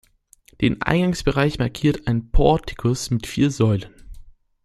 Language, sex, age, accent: German, male, under 19, Deutschland Deutsch